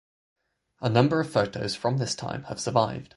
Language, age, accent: English, 19-29, England English; Northern English